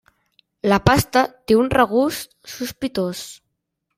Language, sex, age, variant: Catalan, male, under 19, Central